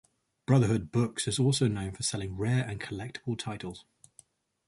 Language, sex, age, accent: English, male, 30-39, England English